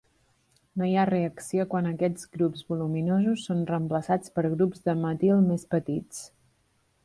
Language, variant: Catalan, Central